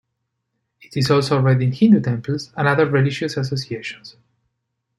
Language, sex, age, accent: English, male, 40-49, United States English